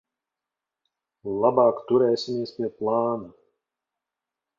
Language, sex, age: Latvian, male, 30-39